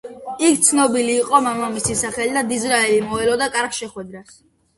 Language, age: Georgian, under 19